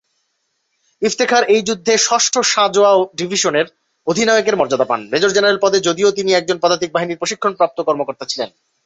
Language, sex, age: Bengali, male, 19-29